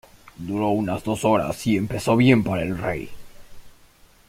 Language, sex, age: Spanish, male, under 19